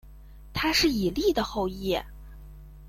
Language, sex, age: Chinese, female, under 19